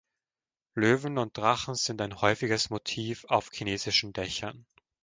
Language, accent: German, Österreichisches Deutsch